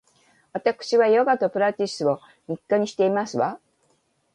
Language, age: Japanese, 50-59